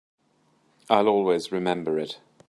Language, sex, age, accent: English, male, 40-49, England English